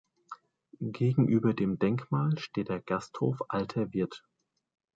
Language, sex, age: German, male, 30-39